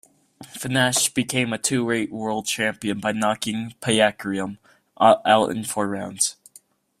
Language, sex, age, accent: English, male, under 19, United States English